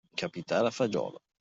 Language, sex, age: Italian, male, 50-59